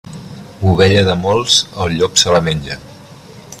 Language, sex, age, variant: Catalan, male, 40-49, Nord-Occidental